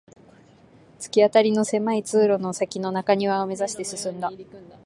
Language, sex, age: Japanese, female, under 19